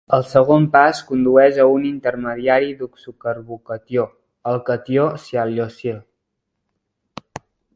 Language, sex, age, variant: Catalan, male, 19-29, Central